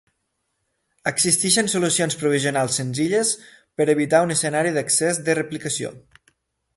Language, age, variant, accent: Catalan, 30-39, Tortosí, valencià